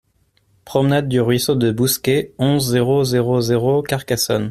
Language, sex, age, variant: French, male, 19-29, Français de métropole